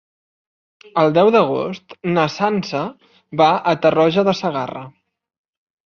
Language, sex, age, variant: Catalan, male, 30-39, Central